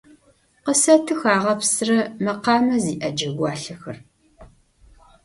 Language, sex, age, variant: Adyghe, female, 50-59, Адыгабзэ (Кирил, пстэумэ зэдыряе)